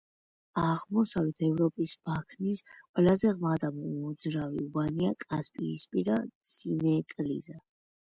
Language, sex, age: Georgian, female, under 19